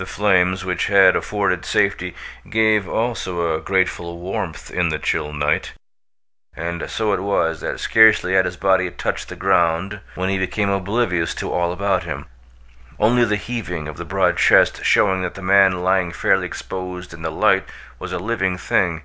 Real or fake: real